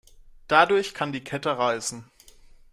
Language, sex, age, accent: German, male, 19-29, Deutschland Deutsch